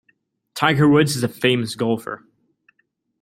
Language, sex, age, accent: English, male, 19-29, United States English